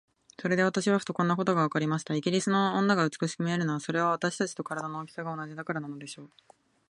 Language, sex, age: Japanese, female, 19-29